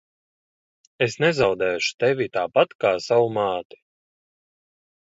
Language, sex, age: Latvian, male, 30-39